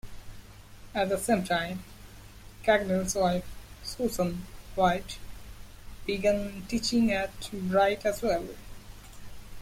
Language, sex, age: English, male, 19-29